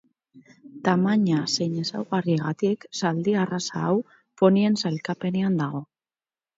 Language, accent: Basque, Mendebalekoa (Araba, Bizkaia, Gipuzkoako mendebaleko herri batzuk)